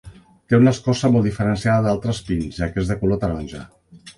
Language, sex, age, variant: Catalan, male, 50-59, Central